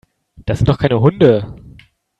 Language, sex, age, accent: German, male, 19-29, Deutschland Deutsch